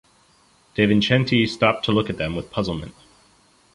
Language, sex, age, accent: English, male, 30-39, United States English